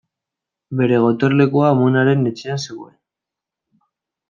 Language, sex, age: Basque, male, 19-29